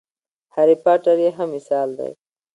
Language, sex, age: Pashto, female, 19-29